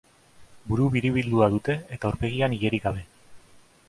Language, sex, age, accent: Basque, male, 30-39, Erdialdekoa edo Nafarra (Gipuzkoa, Nafarroa)